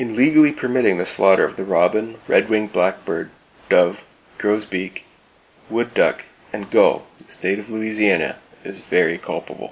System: none